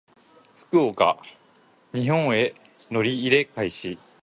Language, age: Japanese, under 19